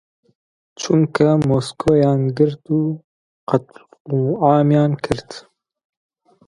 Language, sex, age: Central Kurdish, male, 19-29